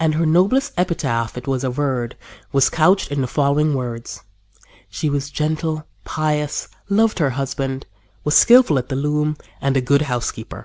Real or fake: real